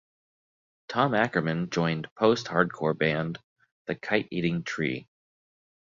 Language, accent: English, United States English